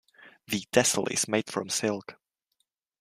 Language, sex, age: English, male, 19-29